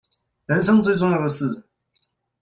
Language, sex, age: Chinese, male, 19-29